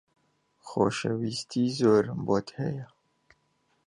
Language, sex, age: Central Kurdish, male, 30-39